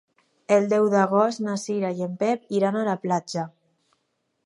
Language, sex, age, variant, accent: Catalan, female, under 19, Alacantí, valencià